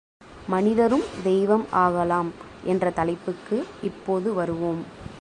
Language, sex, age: Tamil, female, 19-29